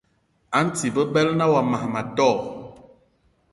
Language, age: Eton (Cameroon), 30-39